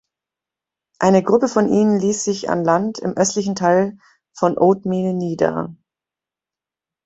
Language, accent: German, Deutschland Deutsch